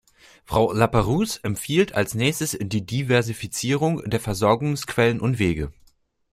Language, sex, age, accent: German, male, 19-29, Deutschland Deutsch